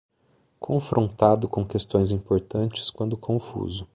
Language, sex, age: Portuguese, male, 30-39